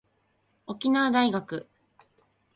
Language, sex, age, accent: Japanese, female, 40-49, 標準語